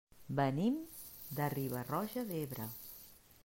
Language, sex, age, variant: Catalan, female, 50-59, Central